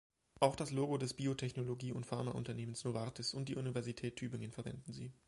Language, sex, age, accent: German, male, 30-39, Deutschland Deutsch